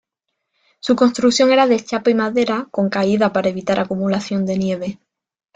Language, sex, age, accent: Spanish, female, 19-29, España: Norte peninsular (Asturias, Castilla y León, Cantabria, País Vasco, Navarra, Aragón, La Rioja, Guadalajara, Cuenca)